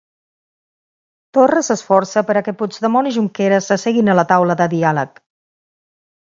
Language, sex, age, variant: Catalan, female, 40-49, Central